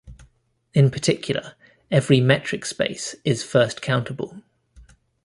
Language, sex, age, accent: English, male, 30-39, England English